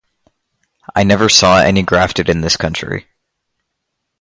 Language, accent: English, United States English